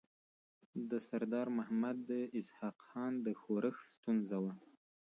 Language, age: Pashto, 30-39